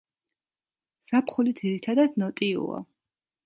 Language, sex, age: Georgian, female, 30-39